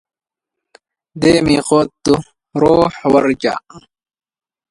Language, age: Arabic, 19-29